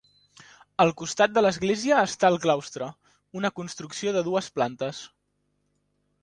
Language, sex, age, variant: Catalan, male, 19-29, Central